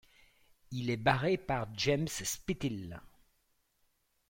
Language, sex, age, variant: French, male, 50-59, Français de métropole